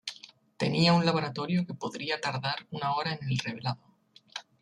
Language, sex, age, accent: Spanish, male, 19-29, España: Sur peninsular (Andalucia, Extremadura, Murcia)